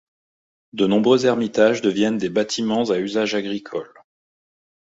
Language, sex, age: French, male, 30-39